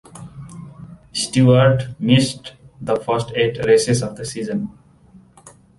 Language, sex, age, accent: English, male, 19-29, India and South Asia (India, Pakistan, Sri Lanka)